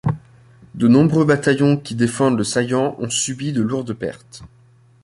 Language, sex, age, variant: French, male, 19-29, Français de métropole